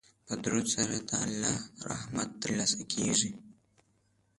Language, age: Pashto, under 19